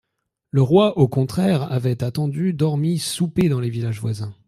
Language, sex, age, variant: French, male, 30-39, Français de métropole